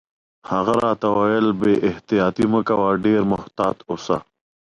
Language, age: Pashto, 19-29